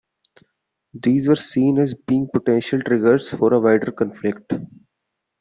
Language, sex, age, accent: English, male, 19-29, India and South Asia (India, Pakistan, Sri Lanka)